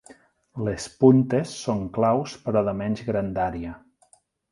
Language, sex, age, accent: Catalan, male, 40-49, central; nord-occidental